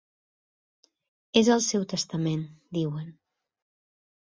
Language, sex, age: Catalan, female, 40-49